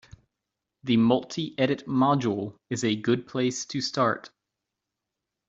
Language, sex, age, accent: English, male, 30-39, United States English